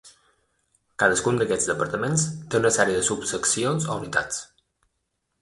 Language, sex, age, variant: Catalan, male, 30-39, Balear